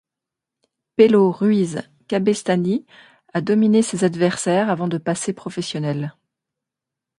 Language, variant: French, Français de métropole